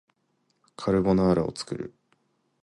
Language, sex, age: Japanese, male, 19-29